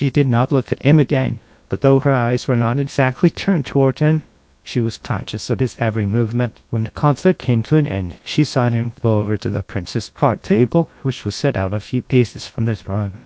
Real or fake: fake